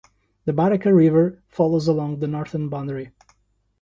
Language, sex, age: English, male, 30-39